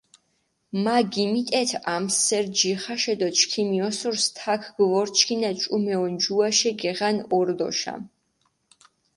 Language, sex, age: Mingrelian, female, 19-29